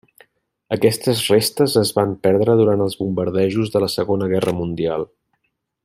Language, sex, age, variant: Catalan, male, 40-49, Central